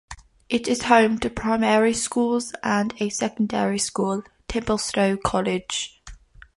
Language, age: English, 19-29